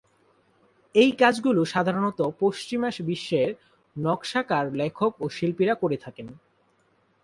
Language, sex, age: Bengali, male, 19-29